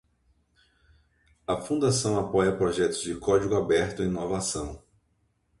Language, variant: Portuguese, Portuguese (Brasil)